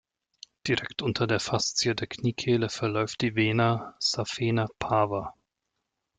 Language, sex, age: German, male, 30-39